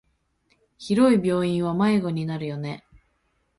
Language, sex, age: Japanese, female, 19-29